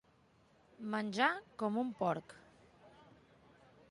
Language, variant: Catalan, Central